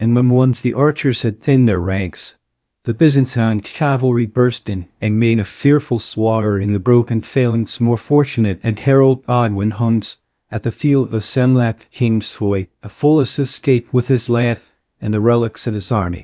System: TTS, VITS